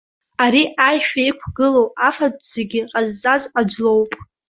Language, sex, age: Abkhazian, female, under 19